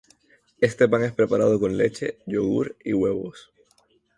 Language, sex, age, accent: Spanish, male, 19-29, España: Islas Canarias